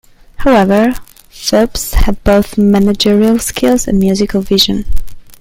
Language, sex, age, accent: English, female, 19-29, Australian English